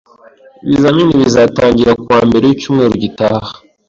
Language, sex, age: Kinyarwanda, male, 19-29